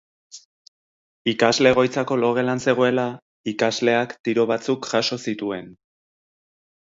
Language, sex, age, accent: Basque, male, 30-39, Erdialdekoa edo Nafarra (Gipuzkoa, Nafarroa)